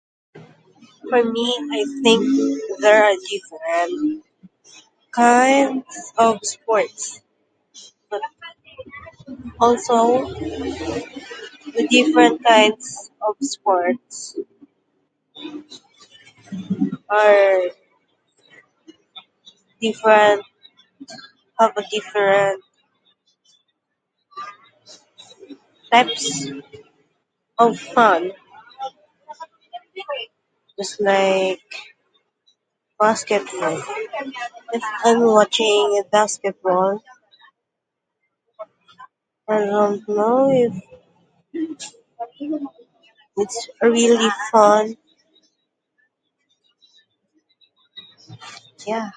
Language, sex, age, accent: English, female, 19-29, Filipino